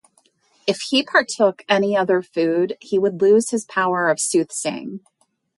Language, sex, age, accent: English, female, 50-59, United States English